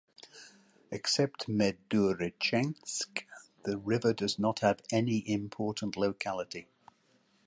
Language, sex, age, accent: English, male, 70-79, England English